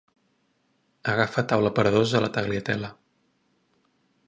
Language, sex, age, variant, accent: Catalan, male, 19-29, Central, central